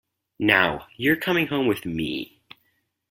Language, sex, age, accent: English, male, under 19, United States English